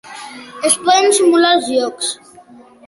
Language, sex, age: Catalan, male, under 19